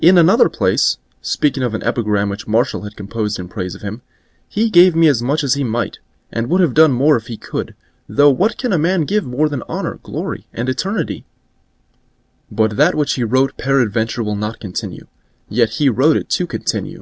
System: none